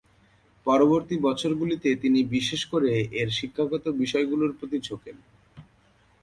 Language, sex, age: Bengali, male, 19-29